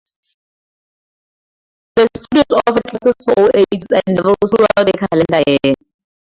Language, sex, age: English, female, 19-29